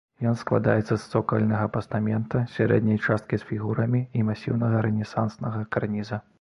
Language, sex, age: Belarusian, male, 30-39